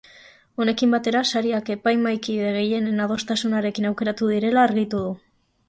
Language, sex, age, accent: Basque, female, 19-29, Mendebalekoa (Araba, Bizkaia, Gipuzkoako mendebaleko herri batzuk)